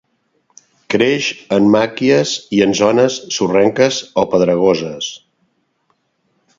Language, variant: Catalan, Central